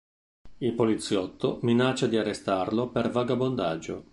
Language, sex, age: Italian, male, 50-59